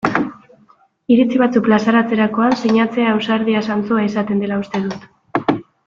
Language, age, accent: Basque, under 19, Mendebalekoa (Araba, Bizkaia, Gipuzkoako mendebaleko herri batzuk)